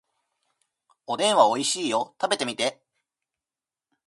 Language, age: Japanese, 19-29